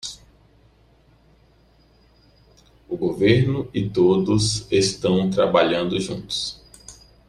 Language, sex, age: Portuguese, male, 30-39